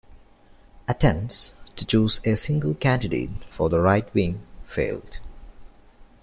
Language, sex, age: English, male, 19-29